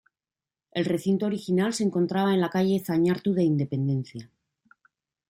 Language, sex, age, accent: Spanish, female, 40-49, España: Norte peninsular (Asturias, Castilla y León, Cantabria, País Vasco, Navarra, Aragón, La Rioja, Guadalajara, Cuenca)